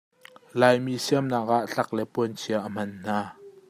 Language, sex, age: Hakha Chin, male, 30-39